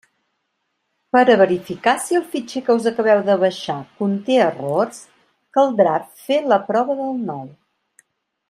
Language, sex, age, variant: Catalan, female, 40-49, Central